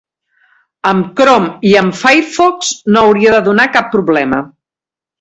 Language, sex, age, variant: Catalan, female, 50-59, Central